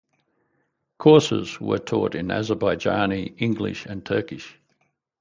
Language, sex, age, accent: English, male, 60-69, Australian English